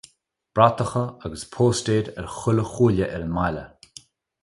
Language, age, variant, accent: Irish, 50-59, Gaeilge Chonnacht, Cainteoir dúchais, Gaeltacht